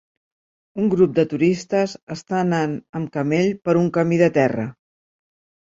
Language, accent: Catalan, Barceloní